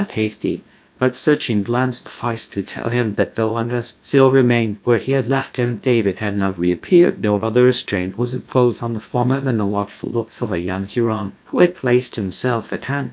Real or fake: fake